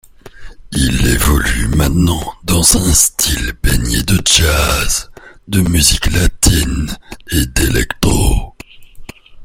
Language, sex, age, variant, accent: French, male, 19-29, Français d'Europe, Français de Belgique